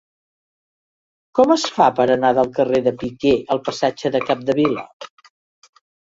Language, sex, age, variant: Catalan, female, 60-69, Central